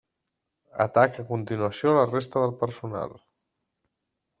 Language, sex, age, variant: Catalan, male, 30-39, Central